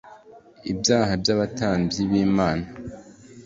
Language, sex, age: Kinyarwanda, male, 19-29